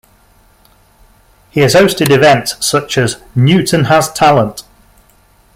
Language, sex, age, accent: English, male, 50-59, England English